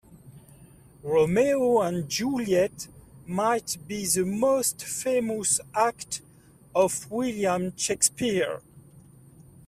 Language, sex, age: English, male, 40-49